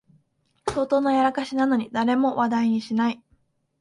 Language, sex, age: Japanese, female, 19-29